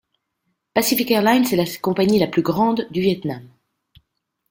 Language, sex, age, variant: French, female, 50-59, Français de métropole